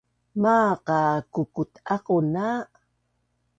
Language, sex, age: Bunun, female, 60-69